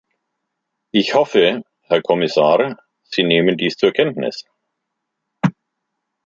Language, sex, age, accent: German, male, 50-59, Deutschland Deutsch